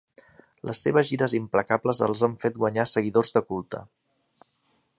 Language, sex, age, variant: Catalan, male, 50-59, Central